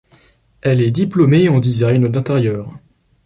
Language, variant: French, Français de métropole